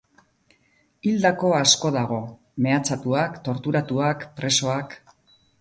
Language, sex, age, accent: Basque, female, 50-59, Mendebalekoa (Araba, Bizkaia, Gipuzkoako mendebaleko herri batzuk)